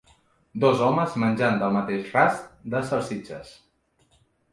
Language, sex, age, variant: Catalan, male, 19-29, Central